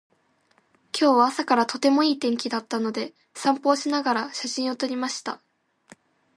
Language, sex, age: Japanese, female, under 19